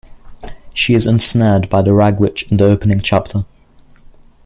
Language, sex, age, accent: English, male, under 19, England English